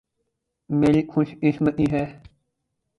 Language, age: Urdu, 19-29